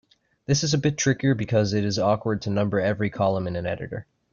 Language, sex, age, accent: English, male, 19-29, United States English